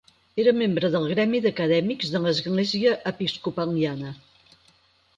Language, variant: Catalan, Central